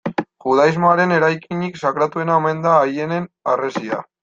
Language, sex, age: Basque, male, 19-29